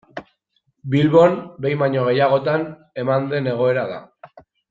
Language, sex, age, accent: Basque, male, under 19, Mendebalekoa (Araba, Bizkaia, Gipuzkoako mendebaleko herri batzuk)